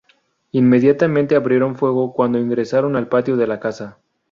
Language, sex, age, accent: Spanish, male, 19-29, México